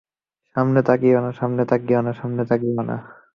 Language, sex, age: Bengali, male, 19-29